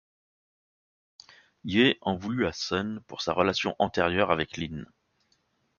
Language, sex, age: French, male, 40-49